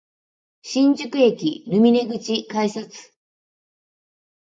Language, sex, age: Japanese, female, 50-59